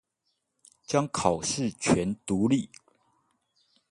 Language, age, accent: Chinese, 30-39, 出生地：宜蘭縣